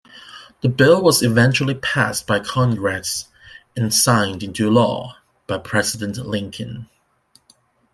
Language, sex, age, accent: English, male, 30-39, Canadian English